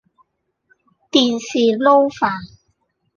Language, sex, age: Cantonese, female, 30-39